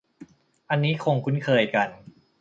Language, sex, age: Thai, male, 30-39